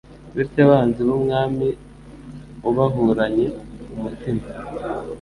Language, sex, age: Kinyarwanda, male, 30-39